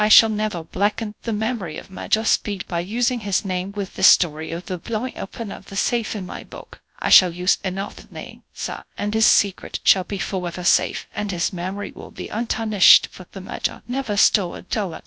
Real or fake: fake